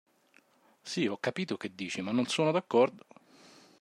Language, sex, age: Italian, male, 40-49